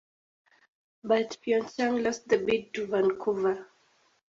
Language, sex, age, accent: English, female, 19-29, United States English